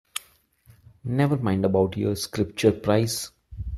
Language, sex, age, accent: English, male, 30-39, India and South Asia (India, Pakistan, Sri Lanka)